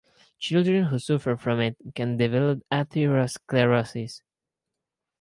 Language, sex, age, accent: English, male, 19-29, United States English